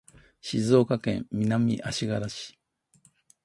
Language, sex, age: Japanese, male, 70-79